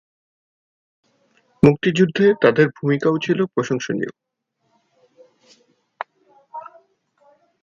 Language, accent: Bengali, Native